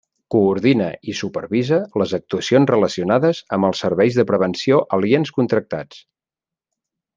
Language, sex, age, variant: Catalan, male, 40-49, Central